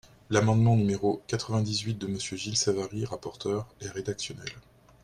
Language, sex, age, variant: French, male, 40-49, Français de métropole